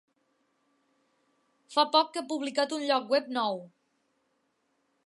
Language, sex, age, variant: Catalan, female, 19-29, Nord-Occidental